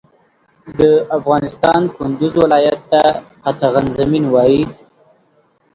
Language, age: Pashto, 19-29